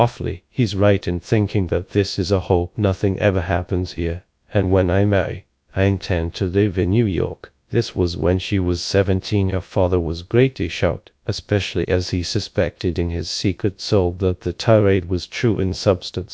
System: TTS, GradTTS